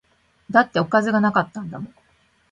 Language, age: Japanese, 50-59